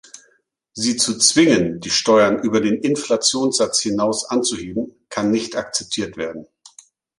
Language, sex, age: German, male, 50-59